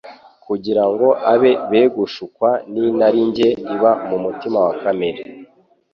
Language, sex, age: Kinyarwanda, male, 19-29